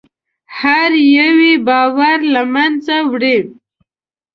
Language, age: Pashto, 19-29